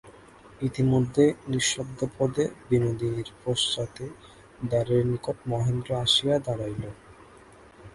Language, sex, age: Bengali, male, 19-29